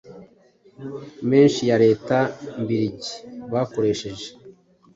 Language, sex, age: Kinyarwanda, male, 30-39